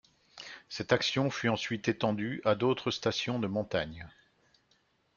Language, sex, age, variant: French, male, 60-69, Français de métropole